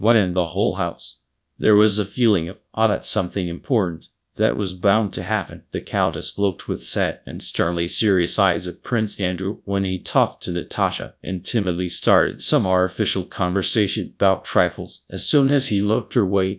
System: TTS, GradTTS